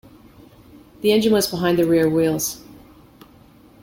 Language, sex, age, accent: English, female, 50-59, Canadian English